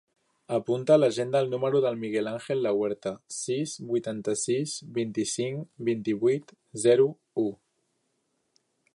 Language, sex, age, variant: Catalan, male, under 19, Central